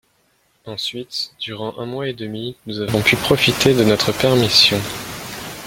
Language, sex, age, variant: French, male, 19-29, Français de métropole